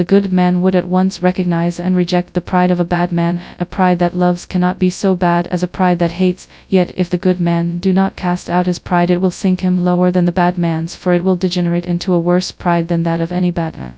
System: TTS, FastPitch